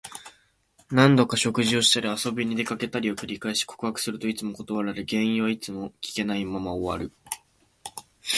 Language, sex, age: Japanese, male, 19-29